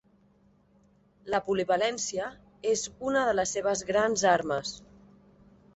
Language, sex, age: Catalan, female, 40-49